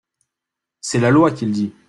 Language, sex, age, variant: French, female, 19-29, Français de métropole